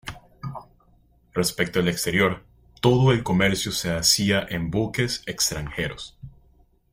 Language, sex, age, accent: Spanish, male, 19-29, Andino-Pacífico: Colombia, Perú, Ecuador, oeste de Bolivia y Venezuela andina